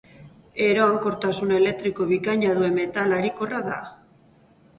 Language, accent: Basque, Mendebalekoa (Araba, Bizkaia, Gipuzkoako mendebaleko herri batzuk)